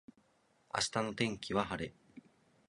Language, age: Japanese, 19-29